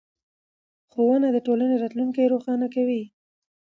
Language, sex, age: Pashto, female, 19-29